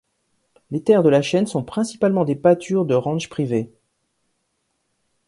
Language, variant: French, Français de métropole